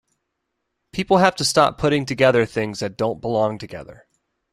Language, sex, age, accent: English, male, 19-29, United States English